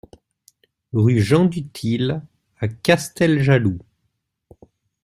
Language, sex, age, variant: French, male, 19-29, Français de métropole